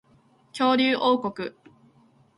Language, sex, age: Japanese, female, 19-29